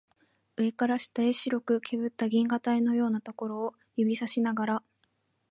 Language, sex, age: Japanese, female, 19-29